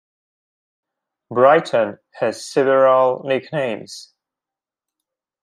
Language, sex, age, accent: English, male, 30-39, United States English